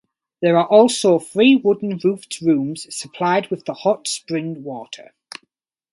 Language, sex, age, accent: English, male, 19-29, England English